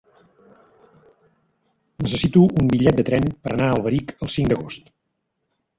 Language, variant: Catalan, Central